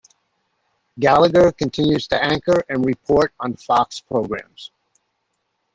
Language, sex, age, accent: English, male, 60-69, United States English